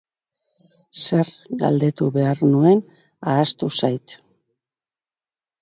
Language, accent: Basque, Mendebalekoa (Araba, Bizkaia, Gipuzkoako mendebaleko herri batzuk)